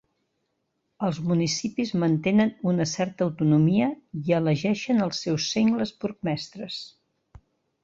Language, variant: Catalan, Central